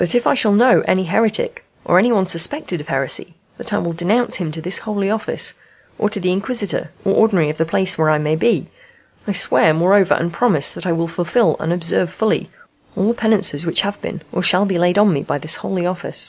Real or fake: real